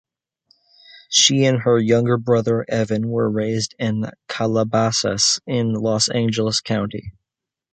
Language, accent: English, United States English